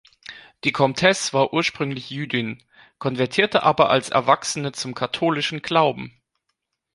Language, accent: German, Deutschland Deutsch